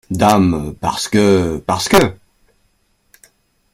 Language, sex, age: French, male, 60-69